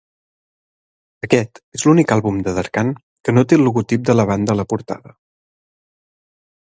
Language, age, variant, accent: Catalan, 30-39, Central, central; Garrotxi